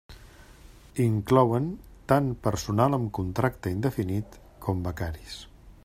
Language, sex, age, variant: Catalan, male, 50-59, Central